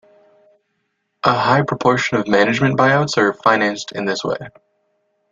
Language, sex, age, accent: English, male, under 19, United States English